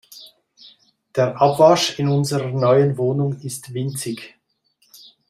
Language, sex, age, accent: German, male, 50-59, Schweizerdeutsch